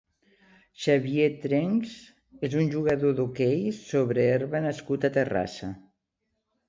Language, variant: Catalan, Nord-Occidental